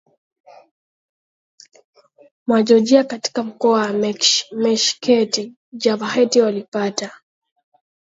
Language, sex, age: Swahili, female, 19-29